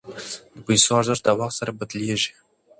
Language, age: Pashto, under 19